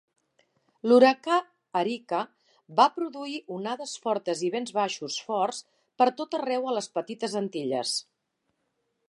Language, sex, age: Catalan, female, 50-59